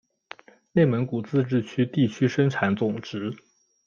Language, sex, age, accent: Chinese, male, 19-29, 出生地：浙江省